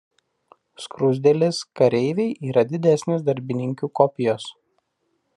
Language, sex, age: Lithuanian, male, 30-39